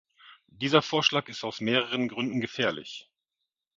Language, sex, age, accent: German, male, 40-49, Deutschland Deutsch